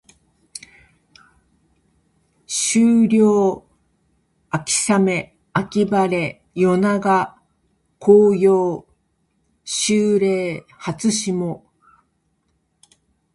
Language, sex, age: Japanese, female, 60-69